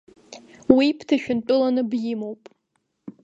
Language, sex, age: Abkhazian, female, under 19